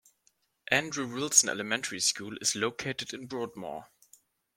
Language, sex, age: English, male, 19-29